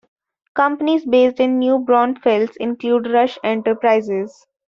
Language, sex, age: English, female, 19-29